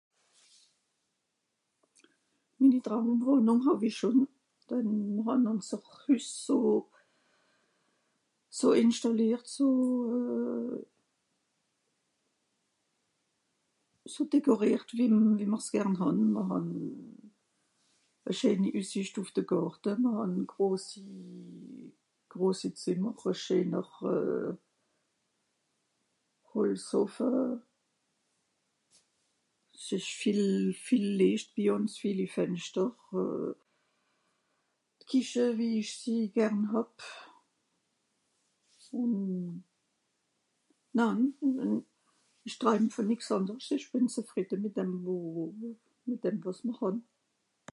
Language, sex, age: Swiss German, female, 60-69